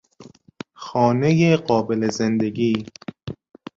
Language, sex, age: Persian, male, 19-29